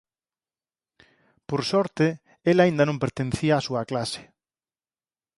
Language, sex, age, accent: Galician, male, 40-49, Normativo (estándar)